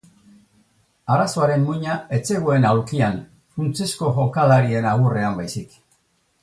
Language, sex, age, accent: Basque, male, 60-69, Erdialdekoa edo Nafarra (Gipuzkoa, Nafarroa)